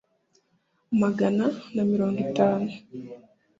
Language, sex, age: Kinyarwanda, female, 19-29